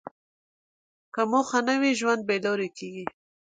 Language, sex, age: Pashto, female, 19-29